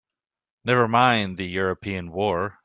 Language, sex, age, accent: English, male, 19-29, United States English